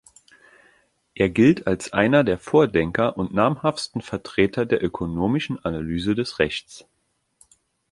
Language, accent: German, Deutschland Deutsch